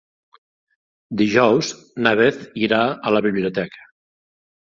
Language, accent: Catalan, Lleidatà